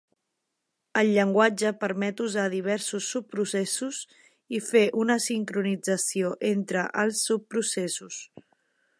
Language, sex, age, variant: Catalan, female, 30-39, Central